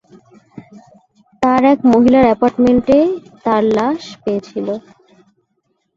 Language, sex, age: Bengali, female, 19-29